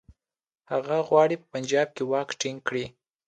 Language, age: Pashto, under 19